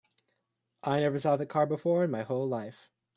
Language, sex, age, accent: English, male, 19-29, United States English